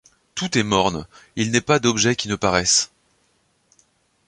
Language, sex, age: French, male, 30-39